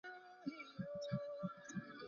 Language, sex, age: Bengali, male, 40-49